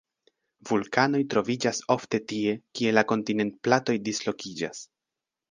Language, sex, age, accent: Esperanto, male, under 19, Internacia